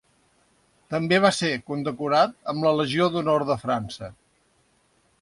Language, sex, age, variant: Catalan, male, 60-69, Central